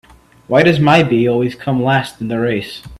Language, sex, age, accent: English, male, 19-29, United States English